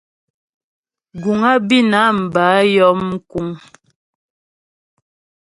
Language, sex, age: Ghomala, female, 30-39